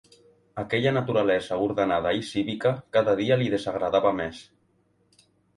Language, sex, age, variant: Catalan, male, under 19, Central